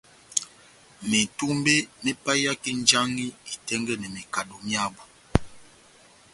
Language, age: Batanga, 40-49